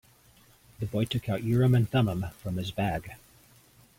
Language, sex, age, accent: English, male, 50-59, United States English